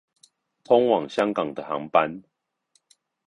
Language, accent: Chinese, 出生地：彰化縣